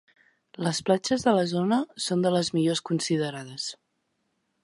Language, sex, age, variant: Catalan, female, under 19, Central